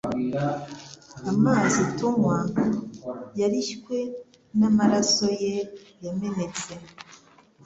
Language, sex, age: Kinyarwanda, female, 40-49